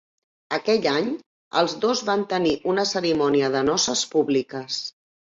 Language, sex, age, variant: Catalan, female, 50-59, Central